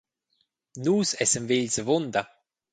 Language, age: Romansh, 30-39